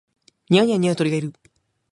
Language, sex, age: Japanese, male, 19-29